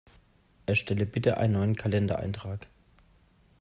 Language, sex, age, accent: German, male, 19-29, Deutschland Deutsch